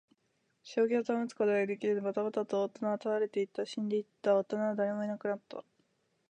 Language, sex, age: Japanese, female, 19-29